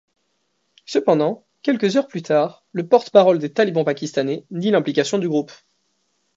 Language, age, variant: French, 19-29, Français de métropole